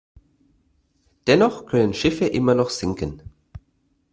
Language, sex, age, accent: German, male, 30-39, Deutschland Deutsch